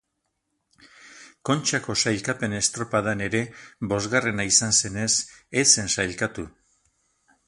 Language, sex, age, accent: Basque, male, 60-69, Erdialdekoa edo Nafarra (Gipuzkoa, Nafarroa)